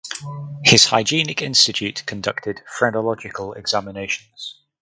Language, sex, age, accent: English, male, 30-39, England English